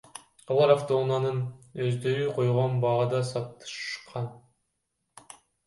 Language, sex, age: Kyrgyz, male, under 19